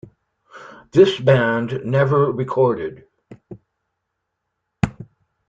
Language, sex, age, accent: English, male, 60-69, United States English